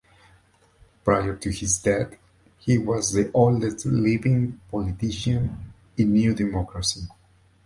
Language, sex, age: English, male, 40-49